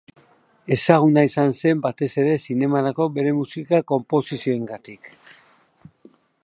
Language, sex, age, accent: Basque, male, 50-59, Mendebalekoa (Araba, Bizkaia, Gipuzkoako mendebaleko herri batzuk)